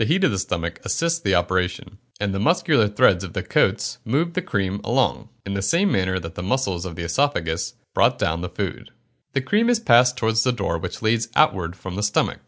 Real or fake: real